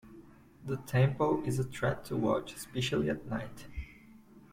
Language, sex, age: English, male, 19-29